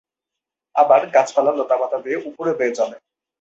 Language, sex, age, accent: Bengali, male, 19-29, Bangladeshi